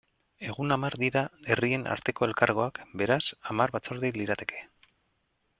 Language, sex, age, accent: Basque, male, 30-39, Mendebalekoa (Araba, Bizkaia, Gipuzkoako mendebaleko herri batzuk)